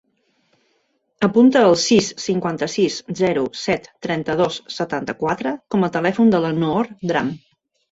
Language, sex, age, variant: Catalan, female, 40-49, Central